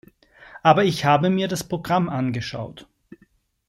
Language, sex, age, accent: German, male, 30-39, Österreichisches Deutsch